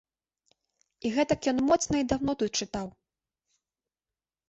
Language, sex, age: Belarusian, female, 19-29